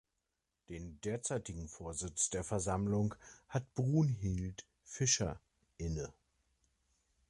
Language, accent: German, Deutschland Deutsch